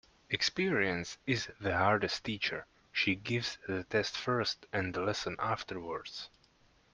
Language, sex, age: English, male, 30-39